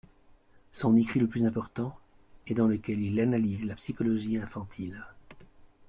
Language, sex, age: French, male, 30-39